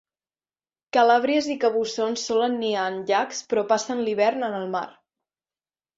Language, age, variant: Catalan, 19-29, Central